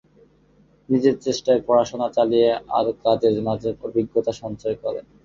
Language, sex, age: Bengali, male, 19-29